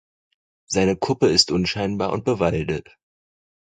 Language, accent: German, Deutschland Deutsch